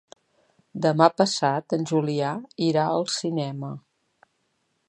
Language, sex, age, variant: Catalan, female, 50-59, Central